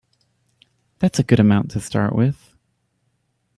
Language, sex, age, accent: English, male, 19-29, United States English